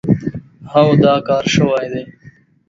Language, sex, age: Pashto, male, 19-29